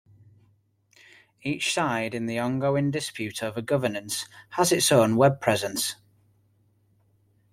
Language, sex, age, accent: English, male, 30-39, England English